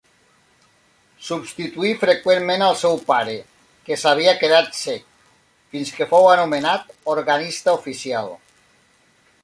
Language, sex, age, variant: Catalan, male, 40-49, Nord-Occidental